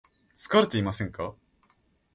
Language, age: Japanese, 19-29